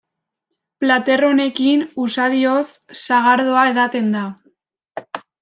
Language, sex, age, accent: Basque, female, under 19, Mendebalekoa (Araba, Bizkaia, Gipuzkoako mendebaleko herri batzuk)